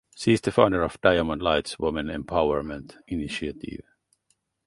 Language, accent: English, United States English